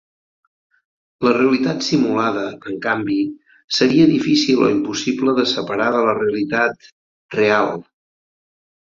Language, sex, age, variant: Catalan, male, 40-49, Central